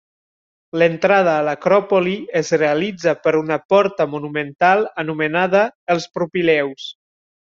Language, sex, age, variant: Catalan, male, 19-29, Septentrional